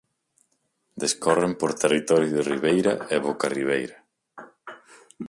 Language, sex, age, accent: Galician, male, 19-29, Central (gheada)